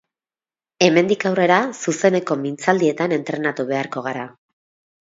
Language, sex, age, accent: Basque, female, 30-39, Mendebalekoa (Araba, Bizkaia, Gipuzkoako mendebaleko herri batzuk)